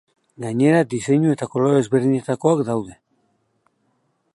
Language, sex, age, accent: Basque, male, 50-59, Mendebalekoa (Araba, Bizkaia, Gipuzkoako mendebaleko herri batzuk)